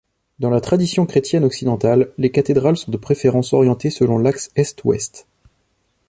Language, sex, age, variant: French, male, 30-39, Français de métropole